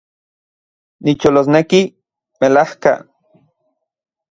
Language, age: Central Puebla Nahuatl, 30-39